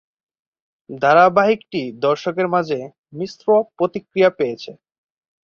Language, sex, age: Bengali, male, 19-29